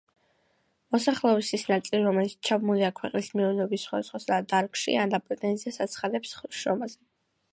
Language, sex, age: Georgian, female, under 19